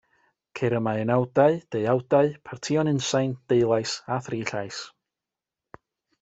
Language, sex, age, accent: Welsh, male, 30-39, Y Deyrnas Unedig Cymraeg